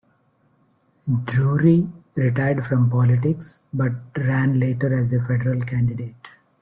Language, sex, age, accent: English, male, 50-59, India and South Asia (India, Pakistan, Sri Lanka)